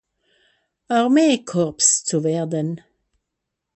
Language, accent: German, Schweizerdeutsch